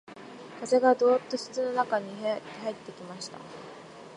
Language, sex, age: Japanese, female, 19-29